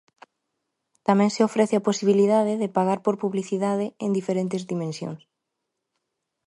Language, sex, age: Galician, female, 19-29